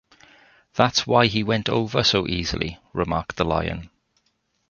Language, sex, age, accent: English, male, 40-49, Welsh English